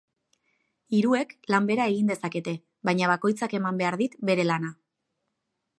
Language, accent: Basque, Mendebalekoa (Araba, Bizkaia, Gipuzkoako mendebaleko herri batzuk)